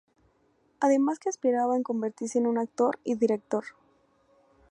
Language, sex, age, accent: Spanish, female, 19-29, México